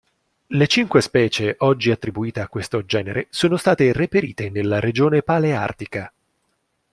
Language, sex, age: Italian, male, 19-29